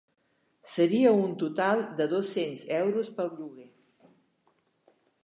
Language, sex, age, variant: Catalan, female, 70-79, Central